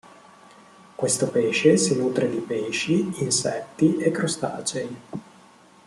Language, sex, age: Italian, male, 19-29